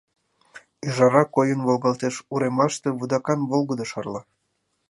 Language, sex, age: Mari, female, 19-29